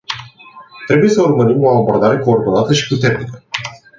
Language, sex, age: Romanian, male, 19-29